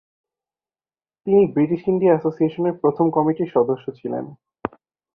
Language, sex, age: Bengali, male, 19-29